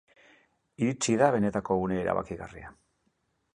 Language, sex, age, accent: Basque, male, 60-69, Erdialdekoa edo Nafarra (Gipuzkoa, Nafarroa)